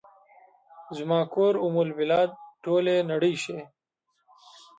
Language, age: Pashto, 19-29